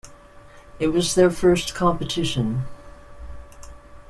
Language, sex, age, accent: English, female, 60-69, United States English